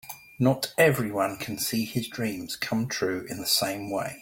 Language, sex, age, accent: English, male, 40-49, England English